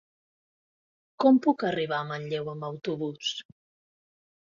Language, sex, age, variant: Catalan, female, 40-49, Central